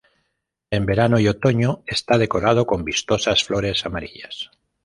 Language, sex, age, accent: Spanish, male, 50-59, España: Norte peninsular (Asturias, Castilla y León, Cantabria, País Vasco, Navarra, Aragón, La Rioja, Guadalajara, Cuenca)